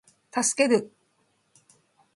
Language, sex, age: Japanese, female, 50-59